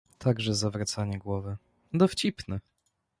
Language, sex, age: Polish, male, 19-29